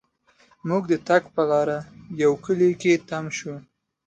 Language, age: Pashto, 19-29